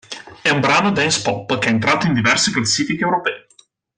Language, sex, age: Italian, male, 19-29